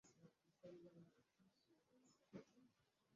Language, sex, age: Swahili, male, 30-39